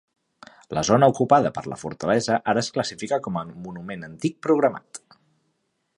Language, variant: Catalan, Central